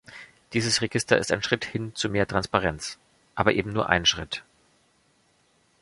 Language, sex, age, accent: German, male, 40-49, Deutschland Deutsch